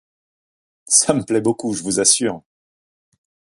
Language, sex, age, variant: French, male, 50-59, Français de métropole